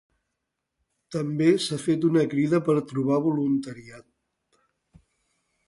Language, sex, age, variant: Catalan, male, 60-69, Central